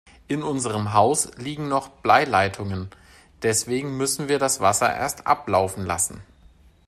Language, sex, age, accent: German, male, 30-39, Deutschland Deutsch